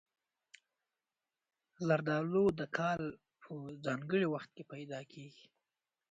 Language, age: Pashto, 19-29